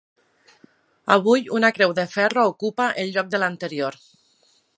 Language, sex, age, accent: Catalan, female, 30-39, valencià